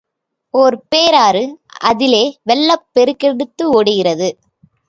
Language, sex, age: Tamil, female, 19-29